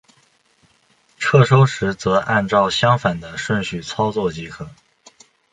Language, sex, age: Chinese, male, under 19